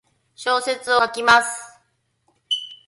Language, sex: Japanese, female